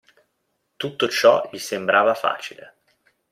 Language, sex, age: Italian, male, 30-39